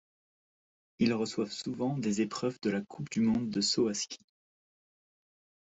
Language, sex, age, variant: French, male, 19-29, Français de métropole